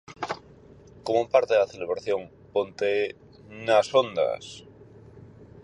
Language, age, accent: Galician, 19-29, Central (gheada)